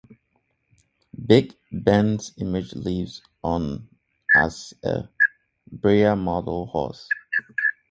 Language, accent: English, United States English